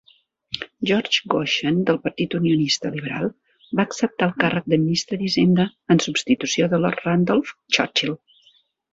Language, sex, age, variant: Catalan, female, 60-69, Central